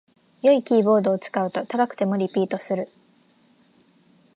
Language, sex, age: Japanese, female, 19-29